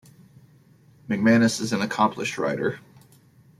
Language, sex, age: English, male, 30-39